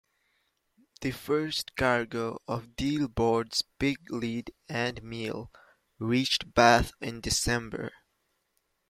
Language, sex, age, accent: English, male, 19-29, West Indies and Bermuda (Bahamas, Bermuda, Jamaica, Trinidad)